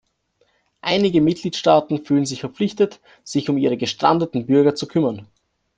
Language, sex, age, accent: German, male, 19-29, Österreichisches Deutsch